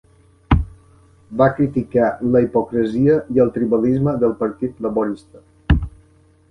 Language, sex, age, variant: Catalan, male, 50-59, Balear